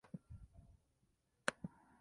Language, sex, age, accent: Spanish, male, 19-29, México